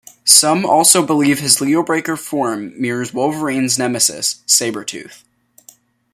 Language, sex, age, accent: English, male, under 19, United States English